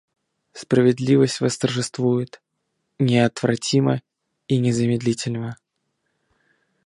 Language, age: Russian, 19-29